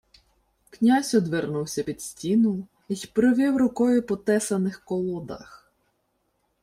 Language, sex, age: Ukrainian, female, 30-39